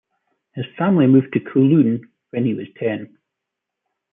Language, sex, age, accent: English, male, 40-49, Scottish English